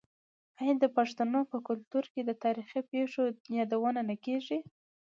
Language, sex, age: Pashto, female, under 19